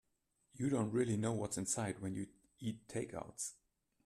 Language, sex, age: English, male, 50-59